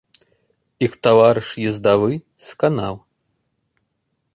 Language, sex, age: Belarusian, male, 30-39